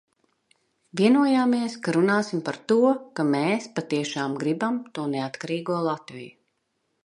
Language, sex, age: Latvian, female, 30-39